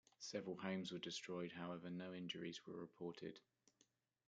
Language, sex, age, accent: English, male, 30-39, England English